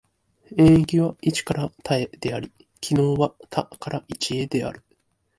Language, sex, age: Japanese, male, under 19